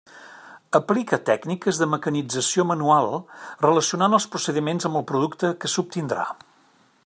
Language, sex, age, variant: Catalan, male, 50-59, Central